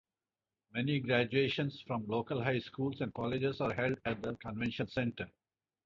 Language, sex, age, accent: English, male, 50-59, India and South Asia (India, Pakistan, Sri Lanka)